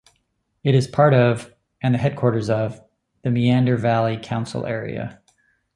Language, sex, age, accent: English, male, 40-49, United States English